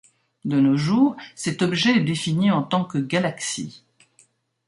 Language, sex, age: French, female, 60-69